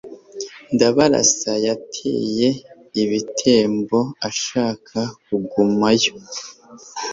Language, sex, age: Kinyarwanda, male, 19-29